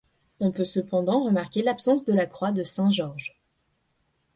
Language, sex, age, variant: French, female, 19-29, Français de métropole